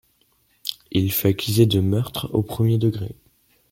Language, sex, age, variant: French, male, under 19, Français de métropole